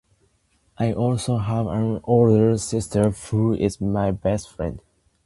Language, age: English, under 19